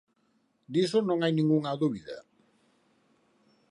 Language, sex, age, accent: Galician, male, 50-59, Normativo (estándar)